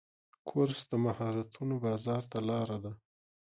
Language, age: Pashto, 40-49